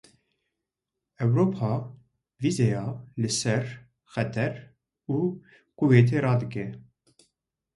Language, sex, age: Kurdish, male, 19-29